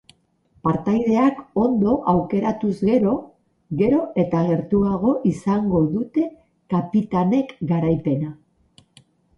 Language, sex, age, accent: Basque, female, 50-59, Mendebalekoa (Araba, Bizkaia, Gipuzkoako mendebaleko herri batzuk)